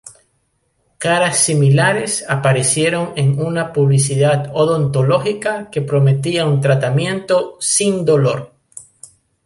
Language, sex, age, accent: Spanish, male, 40-49, Andino-Pacífico: Colombia, Perú, Ecuador, oeste de Bolivia y Venezuela andina